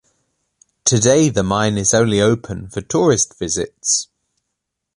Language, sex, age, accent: English, male, 30-39, England English